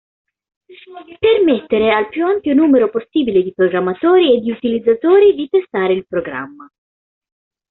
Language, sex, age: Italian, female, 19-29